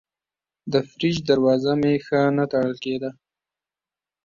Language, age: Pashto, 19-29